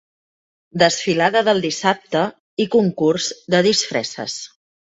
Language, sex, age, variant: Catalan, female, 50-59, Central